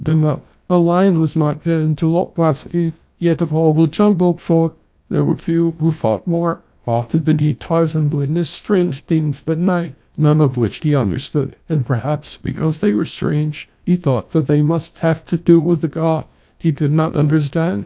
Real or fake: fake